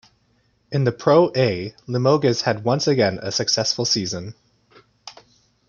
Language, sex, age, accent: English, male, 19-29, Canadian English